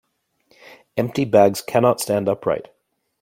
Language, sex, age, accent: English, male, 40-49, Canadian English